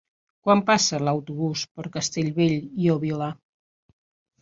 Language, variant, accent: Catalan, Septentrional, Empordanès